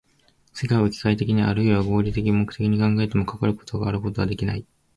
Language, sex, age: Japanese, male, 19-29